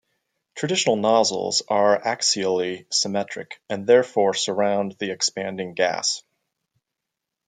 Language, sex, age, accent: English, male, 40-49, United States English